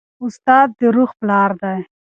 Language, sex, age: Pashto, female, 19-29